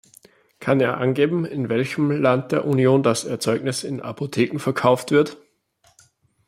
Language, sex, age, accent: German, male, 19-29, Österreichisches Deutsch